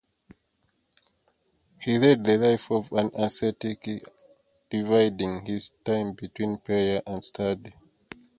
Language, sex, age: English, male, 30-39